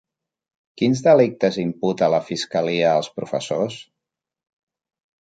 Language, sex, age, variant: Catalan, male, 40-49, Central